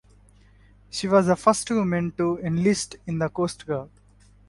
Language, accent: English, India and South Asia (India, Pakistan, Sri Lanka)